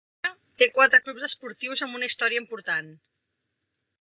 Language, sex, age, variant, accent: Catalan, female, 50-59, Central, central; Oriental